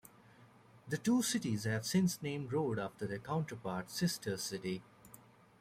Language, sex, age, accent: English, male, 19-29, United States English